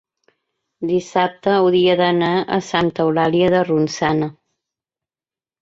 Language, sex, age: Catalan, female, 50-59